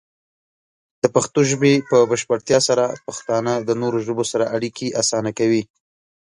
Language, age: Pashto, 19-29